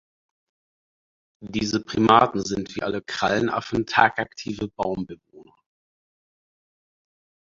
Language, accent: German, Deutschland Deutsch